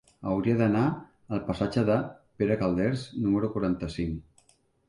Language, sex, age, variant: Catalan, male, 40-49, Central